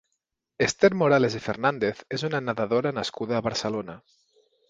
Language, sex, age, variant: Catalan, male, 30-39, Central